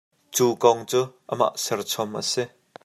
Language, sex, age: Hakha Chin, male, 30-39